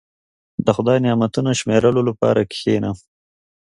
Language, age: Pashto, 30-39